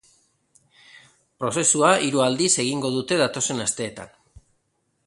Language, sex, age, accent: Basque, male, 50-59, Erdialdekoa edo Nafarra (Gipuzkoa, Nafarroa)